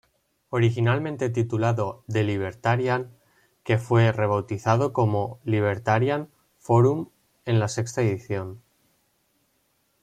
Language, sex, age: Spanish, male, 19-29